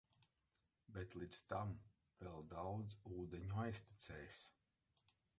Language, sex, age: Latvian, male, 40-49